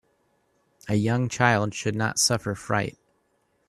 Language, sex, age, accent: English, male, 19-29, United States English